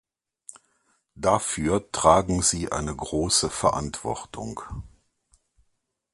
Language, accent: German, Deutschland Deutsch